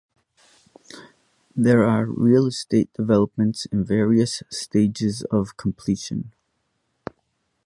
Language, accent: English, United States English